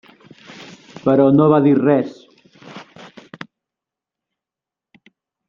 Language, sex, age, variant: Catalan, male, 60-69, Central